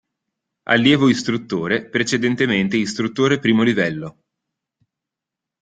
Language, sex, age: Italian, male, 19-29